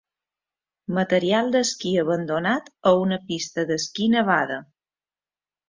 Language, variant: Catalan, Balear